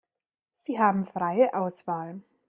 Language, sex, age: German, female, 30-39